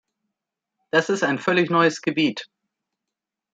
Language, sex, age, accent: German, female, 50-59, Deutschland Deutsch